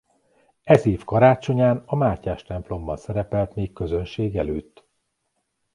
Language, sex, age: Hungarian, male, 30-39